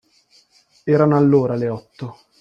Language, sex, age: Italian, male, 19-29